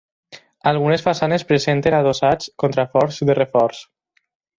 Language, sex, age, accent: Catalan, male, under 19, valencià